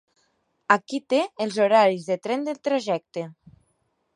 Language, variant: Catalan, Central